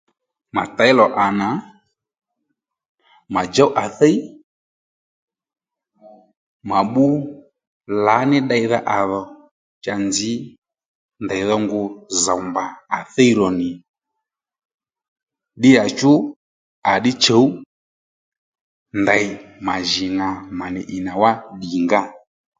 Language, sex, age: Lendu, male, 30-39